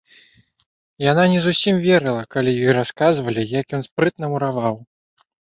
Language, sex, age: Belarusian, male, under 19